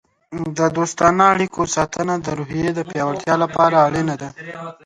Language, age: Pashto, 19-29